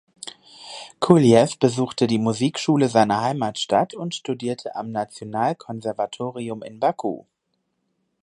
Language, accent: German, Deutschland Deutsch